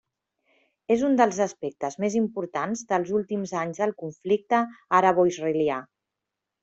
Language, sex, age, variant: Catalan, female, 40-49, Central